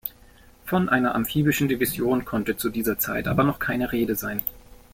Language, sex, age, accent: German, male, 19-29, Deutschland Deutsch